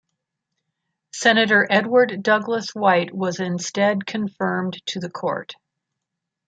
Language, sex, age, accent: English, female, 60-69, United States English